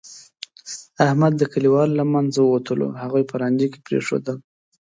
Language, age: Pashto, 19-29